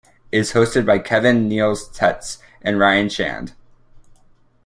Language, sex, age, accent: English, male, under 19, United States English